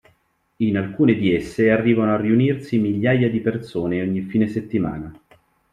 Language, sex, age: Italian, male, 30-39